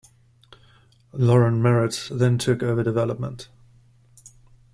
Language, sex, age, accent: English, male, 30-39, Southern African (South Africa, Zimbabwe, Namibia)